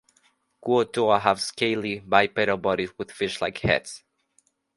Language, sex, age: English, male, under 19